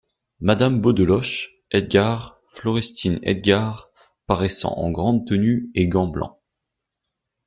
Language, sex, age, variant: French, male, 19-29, Français de métropole